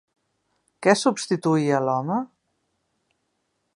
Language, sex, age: Catalan, female, 50-59